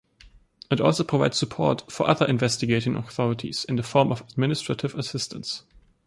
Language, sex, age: English, male, under 19